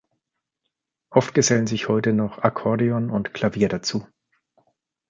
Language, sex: German, male